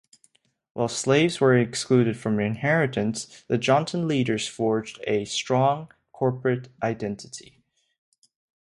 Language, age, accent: English, under 19, Canadian English